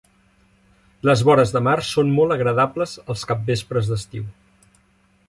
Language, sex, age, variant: Catalan, male, 50-59, Central